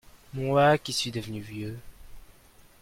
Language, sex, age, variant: French, male, under 19, Français de métropole